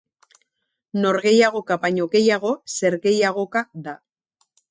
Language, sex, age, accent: Basque, female, 40-49, Mendebalekoa (Araba, Bizkaia, Gipuzkoako mendebaleko herri batzuk)